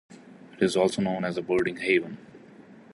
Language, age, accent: English, 19-29, India and South Asia (India, Pakistan, Sri Lanka)